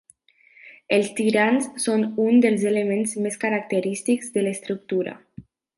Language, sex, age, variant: Catalan, female, 19-29, Nord-Occidental